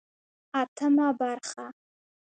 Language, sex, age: Pashto, female, 19-29